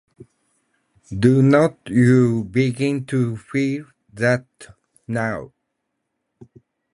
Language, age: English, 40-49